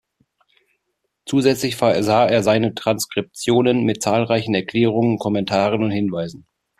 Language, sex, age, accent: German, male, 30-39, Deutschland Deutsch